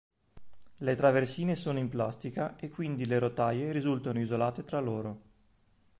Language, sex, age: Italian, male, 19-29